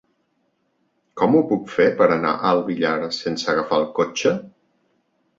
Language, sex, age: Catalan, male, 40-49